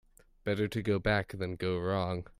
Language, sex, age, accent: English, male, under 19, United States English